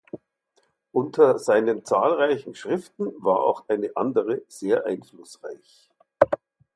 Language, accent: German, Deutschland Deutsch